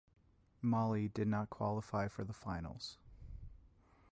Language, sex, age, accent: English, male, 19-29, United States English